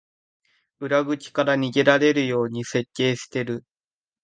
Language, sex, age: Japanese, male, 19-29